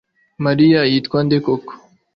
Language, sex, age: Kinyarwanda, male, under 19